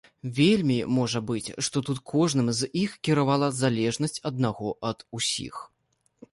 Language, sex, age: Belarusian, male, 30-39